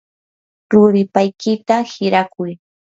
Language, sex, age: Yanahuanca Pasco Quechua, female, 19-29